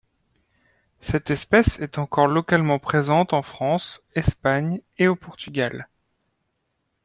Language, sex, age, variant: French, male, 30-39, Français de métropole